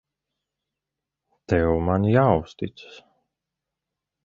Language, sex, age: Latvian, male, 30-39